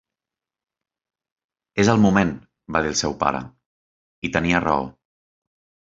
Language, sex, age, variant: Catalan, male, 19-29, Central